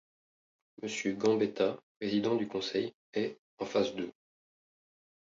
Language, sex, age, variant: French, male, 19-29, Français de métropole